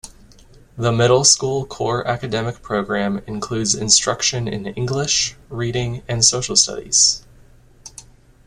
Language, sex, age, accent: English, male, 19-29, United States English